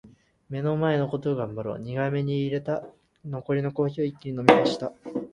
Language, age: Japanese, under 19